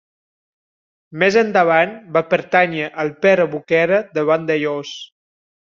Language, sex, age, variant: Catalan, male, 19-29, Septentrional